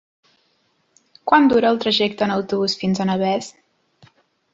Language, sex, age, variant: Catalan, female, 19-29, Central